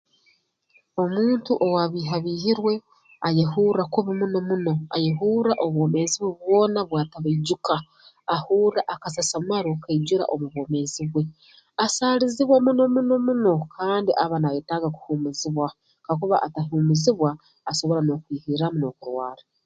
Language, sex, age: Tooro, female, 40-49